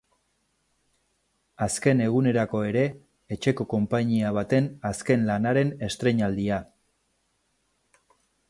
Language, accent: Basque, Erdialdekoa edo Nafarra (Gipuzkoa, Nafarroa)